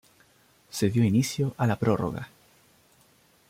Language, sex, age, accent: Spanish, male, 19-29, Chileno: Chile, Cuyo